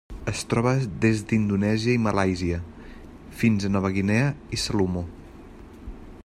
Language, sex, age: Catalan, male, 30-39